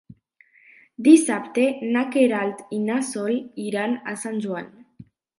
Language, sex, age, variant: Catalan, female, 19-29, Nord-Occidental